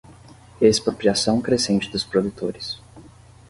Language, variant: Portuguese, Portuguese (Brasil)